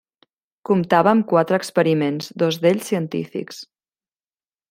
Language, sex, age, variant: Catalan, female, 40-49, Central